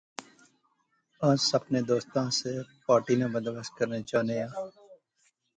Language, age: Pahari-Potwari, 30-39